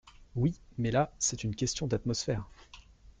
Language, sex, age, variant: French, male, 19-29, Français de métropole